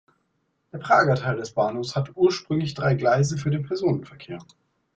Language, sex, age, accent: German, male, 19-29, Deutschland Deutsch